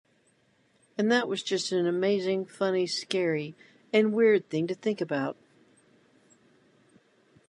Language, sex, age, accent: English, female, 50-59, United States English